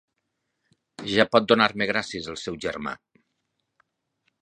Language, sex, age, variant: Catalan, male, 50-59, Septentrional